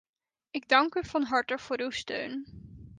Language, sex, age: Dutch, female, 19-29